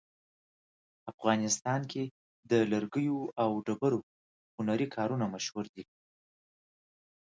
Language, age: Pashto, 30-39